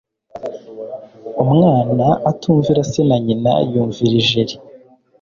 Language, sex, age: Kinyarwanda, male, 19-29